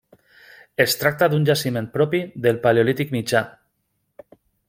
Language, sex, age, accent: Catalan, male, 40-49, valencià